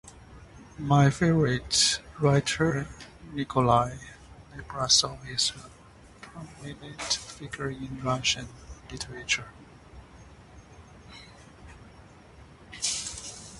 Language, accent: English, United States English